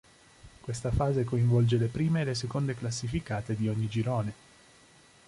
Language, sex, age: Italian, male, 30-39